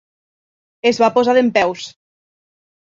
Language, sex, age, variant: Catalan, female, 19-29, Nord-Occidental